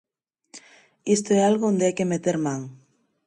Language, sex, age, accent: Galician, female, 19-29, Normativo (estándar)